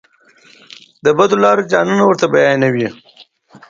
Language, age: Pashto, 40-49